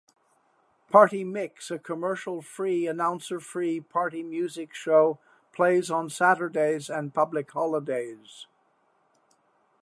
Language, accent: English, United States English